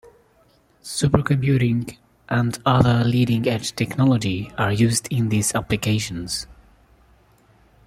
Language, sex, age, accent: English, male, 19-29, United States English